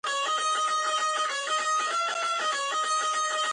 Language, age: Georgian, 90+